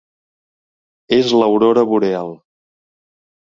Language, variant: Catalan, Central